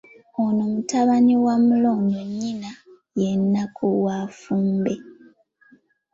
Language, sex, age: Ganda, female, under 19